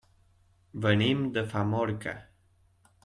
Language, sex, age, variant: Catalan, male, 30-39, Balear